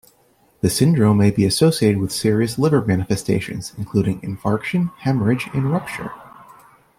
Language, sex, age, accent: English, male, 30-39, United States English